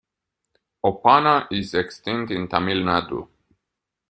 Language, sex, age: English, male, 19-29